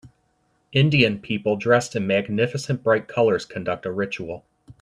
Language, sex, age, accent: English, male, 19-29, United States English